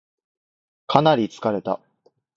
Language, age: Japanese, 19-29